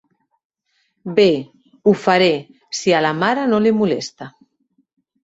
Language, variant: Catalan, Central